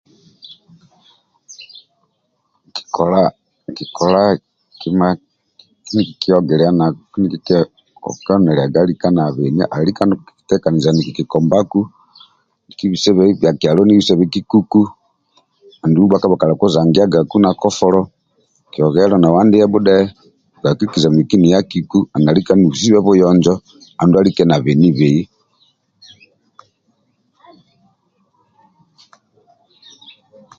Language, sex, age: Amba (Uganda), male, 50-59